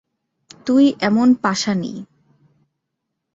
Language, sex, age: Bengali, female, 19-29